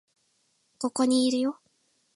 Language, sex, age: Japanese, female, 19-29